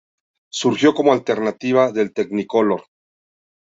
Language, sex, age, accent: Spanish, male, 40-49, México